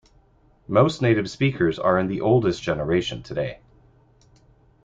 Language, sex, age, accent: English, male, 40-49, Canadian English